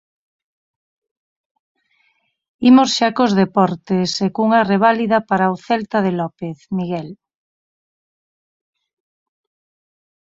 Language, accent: Galician, Normativo (estándar)